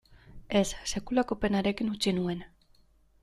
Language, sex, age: Basque, female, 30-39